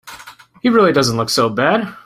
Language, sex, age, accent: English, male, 19-29, United States English